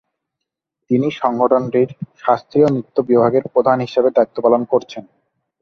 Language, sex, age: Bengali, male, 30-39